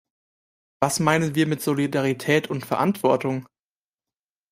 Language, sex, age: German, male, 19-29